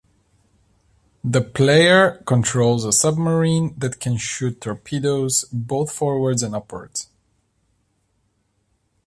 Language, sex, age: English, male, 30-39